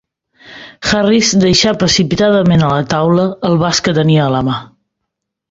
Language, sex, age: Catalan, female, 40-49